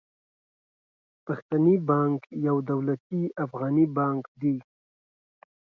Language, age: Pashto, 30-39